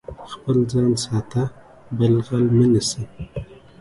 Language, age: Pashto, 19-29